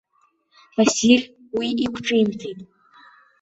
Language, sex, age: Abkhazian, female, under 19